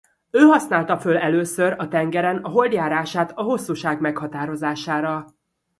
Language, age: Hungarian, 30-39